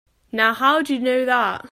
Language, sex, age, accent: English, female, under 19, England English